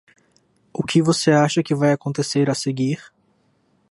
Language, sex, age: Portuguese, male, 19-29